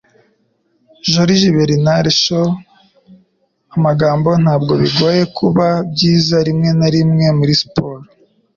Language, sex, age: Kinyarwanda, male, under 19